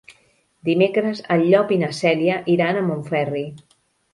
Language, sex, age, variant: Catalan, female, 50-59, Central